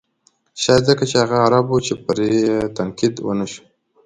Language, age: Pashto, 19-29